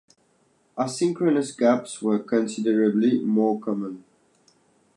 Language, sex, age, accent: English, male, 19-29, United States English